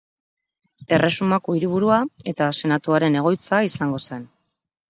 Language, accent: Basque, Mendebalekoa (Araba, Bizkaia, Gipuzkoako mendebaleko herri batzuk)